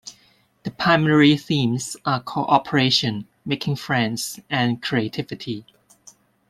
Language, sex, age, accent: English, female, 30-39, Hong Kong English